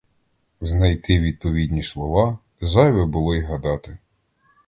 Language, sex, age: Ukrainian, male, 30-39